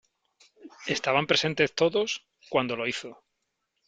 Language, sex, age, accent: Spanish, male, 40-49, España: Sur peninsular (Andalucia, Extremadura, Murcia)